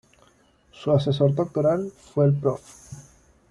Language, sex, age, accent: Spanish, male, 30-39, Caribe: Cuba, Venezuela, Puerto Rico, República Dominicana, Panamá, Colombia caribeña, México caribeño, Costa del golfo de México